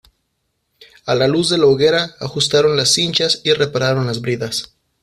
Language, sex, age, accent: Spanish, male, 30-39, México